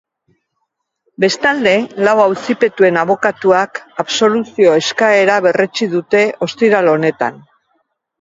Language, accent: Basque, Erdialdekoa edo Nafarra (Gipuzkoa, Nafarroa)